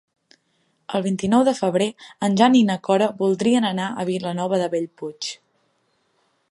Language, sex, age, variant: Catalan, female, 19-29, Central